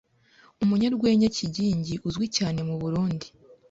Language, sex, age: Kinyarwanda, female, 19-29